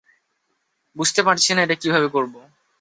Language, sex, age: Bengali, male, 19-29